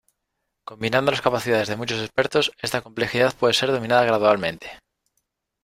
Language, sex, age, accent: Spanish, male, 30-39, España: Norte peninsular (Asturias, Castilla y León, Cantabria, País Vasco, Navarra, Aragón, La Rioja, Guadalajara, Cuenca)